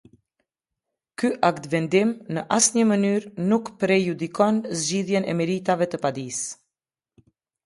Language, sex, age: Albanian, female, 30-39